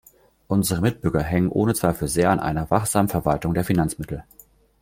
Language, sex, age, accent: German, male, 19-29, Deutschland Deutsch